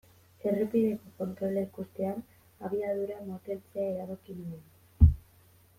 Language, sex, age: Basque, female, 19-29